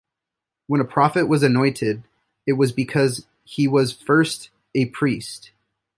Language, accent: English, United States English